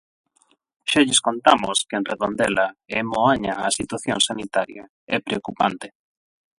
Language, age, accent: Galician, 30-39, Atlántico (seseo e gheada); Normativo (estándar); Neofalante